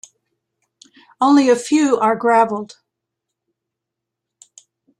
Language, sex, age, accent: English, female, 70-79, United States English